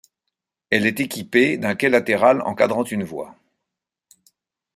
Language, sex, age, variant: French, male, 60-69, Français de métropole